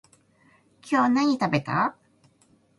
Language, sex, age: Japanese, female, 40-49